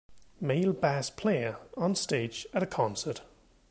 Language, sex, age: English, male, 19-29